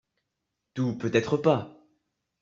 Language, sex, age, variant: French, male, under 19, Français de métropole